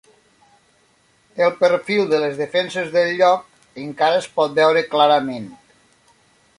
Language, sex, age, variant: Catalan, male, 40-49, Nord-Occidental